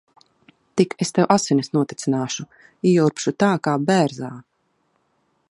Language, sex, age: Latvian, female, 30-39